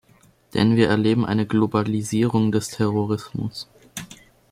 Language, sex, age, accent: German, male, under 19, Deutschland Deutsch